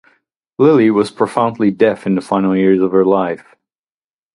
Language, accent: English, Dutch